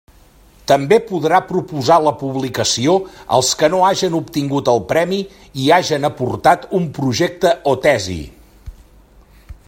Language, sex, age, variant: Catalan, male, 60-69, Central